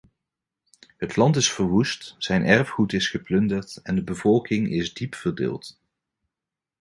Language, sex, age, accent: Dutch, male, 30-39, Nederlands Nederlands